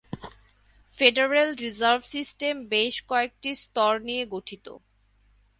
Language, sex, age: Bengali, male, 30-39